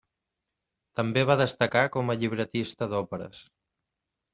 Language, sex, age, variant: Catalan, male, 30-39, Central